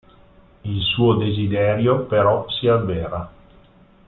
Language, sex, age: Italian, male, 40-49